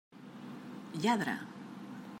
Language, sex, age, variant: Catalan, female, 50-59, Central